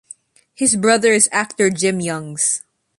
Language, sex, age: English, female, 19-29